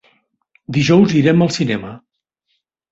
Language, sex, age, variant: Catalan, male, 60-69, Nord-Occidental